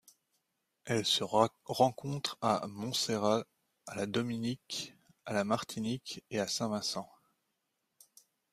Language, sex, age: French, male, 30-39